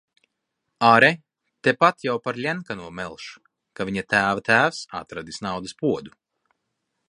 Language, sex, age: Latvian, male, 30-39